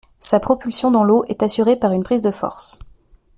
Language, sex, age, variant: French, female, 19-29, Français de métropole